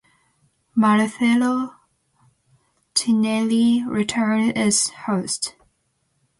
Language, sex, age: English, female, 19-29